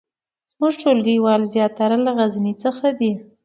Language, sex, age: Pashto, female, 30-39